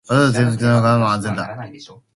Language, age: Japanese, 19-29